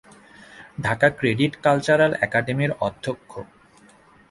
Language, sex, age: Bengali, male, 19-29